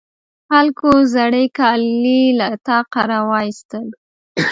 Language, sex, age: Pashto, female, 19-29